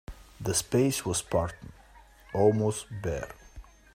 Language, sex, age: English, male, 30-39